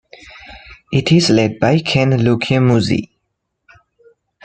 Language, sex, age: English, male, 19-29